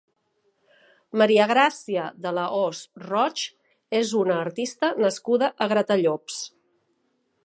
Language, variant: Catalan, Central